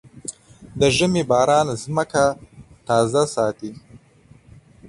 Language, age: Pashto, under 19